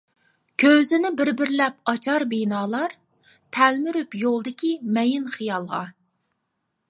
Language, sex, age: Uyghur, female, 30-39